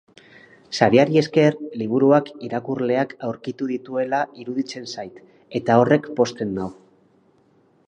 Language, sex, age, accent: Basque, male, 30-39, Mendebalekoa (Araba, Bizkaia, Gipuzkoako mendebaleko herri batzuk)